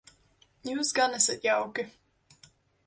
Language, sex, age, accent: Latvian, female, 19-29, Riga